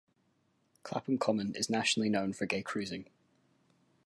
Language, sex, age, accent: English, male, 19-29, Scottish English